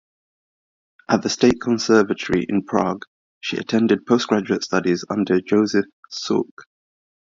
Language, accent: English, England English